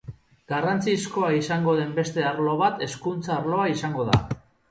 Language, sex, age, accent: Basque, male, 40-49, Mendebalekoa (Araba, Bizkaia, Gipuzkoako mendebaleko herri batzuk)